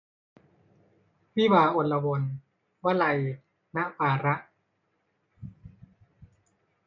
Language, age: Thai, 30-39